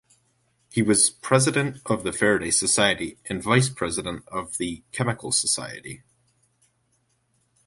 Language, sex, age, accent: English, male, 19-29, United States English